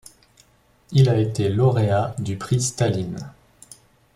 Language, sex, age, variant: French, male, 19-29, Français de métropole